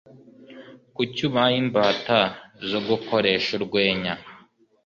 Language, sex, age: Kinyarwanda, male, 19-29